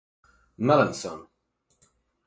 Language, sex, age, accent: English, male, 19-29, United States English; England English